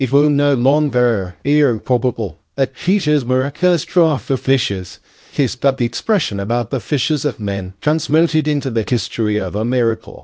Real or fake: fake